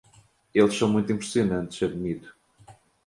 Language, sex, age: Portuguese, male, 40-49